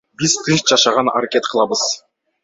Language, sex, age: Kyrgyz, male, 19-29